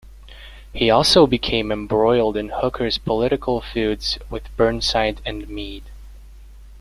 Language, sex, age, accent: English, male, under 19, Canadian English